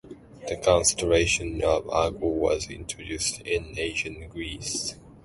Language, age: English, under 19